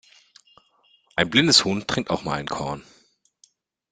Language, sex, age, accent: German, male, 30-39, Deutschland Deutsch